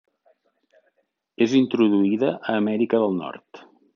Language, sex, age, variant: Catalan, male, 50-59, Central